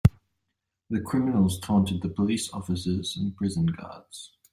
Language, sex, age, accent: English, male, 30-39, Australian English